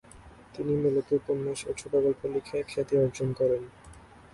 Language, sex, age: Bengali, male, 19-29